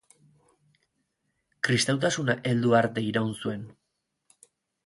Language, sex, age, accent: Basque, male, 30-39, Erdialdekoa edo Nafarra (Gipuzkoa, Nafarroa)